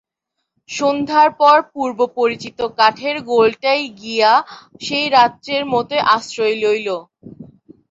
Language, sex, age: Bengali, female, 19-29